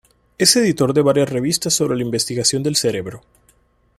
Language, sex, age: Spanish, male, 30-39